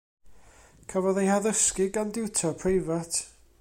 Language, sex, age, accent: Welsh, male, 40-49, Y Deyrnas Unedig Cymraeg